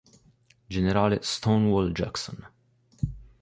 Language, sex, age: Italian, male, 19-29